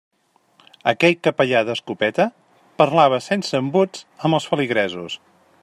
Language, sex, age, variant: Catalan, male, 40-49, Central